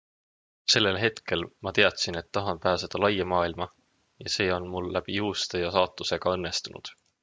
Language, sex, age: Estonian, male, 19-29